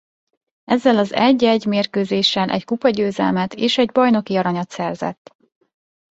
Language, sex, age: Hungarian, female, 19-29